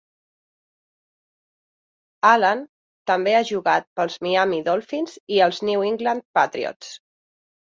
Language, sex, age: Catalan, female, 30-39